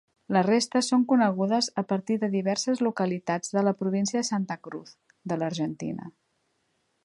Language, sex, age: Catalan, female, 40-49